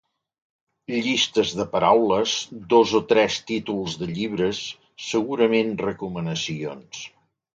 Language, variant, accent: Catalan, Central, central